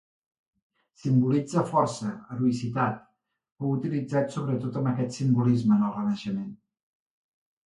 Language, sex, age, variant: Catalan, male, 50-59, Central